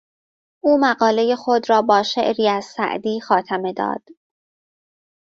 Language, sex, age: Persian, female, 19-29